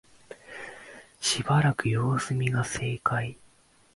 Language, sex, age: Japanese, male, 19-29